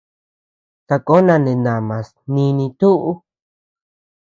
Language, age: Tepeuxila Cuicatec, under 19